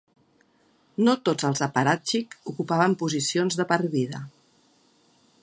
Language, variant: Catalan, Central